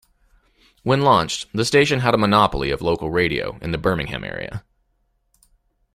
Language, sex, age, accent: English, male, 40-49, United States English